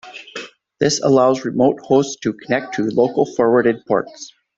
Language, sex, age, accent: English, male, 40-49, United States English